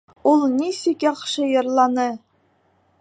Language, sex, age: Bashkir, female, 19-29